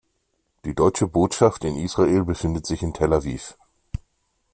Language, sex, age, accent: German, male, 40-49, Deutschland Deutsch